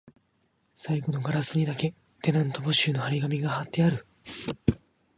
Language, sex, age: Japanese, male, 19-29